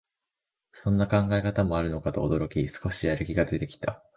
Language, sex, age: Japanese, male, under 19